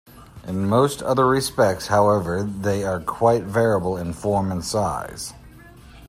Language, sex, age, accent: English, male, 50-59, United States English